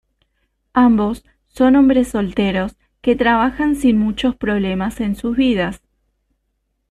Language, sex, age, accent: Spanish, female, 19-29, Rioplatense: Argentina, Uruguay, este de Bolivia, Paraguay